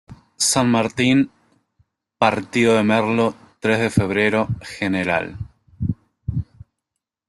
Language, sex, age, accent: Spanish, male, 30-39, Rioplatense: Argentina, Uruguay, este de Bolivia, Paraguay